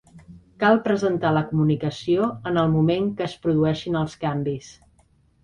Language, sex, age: Catalan, female, 40-49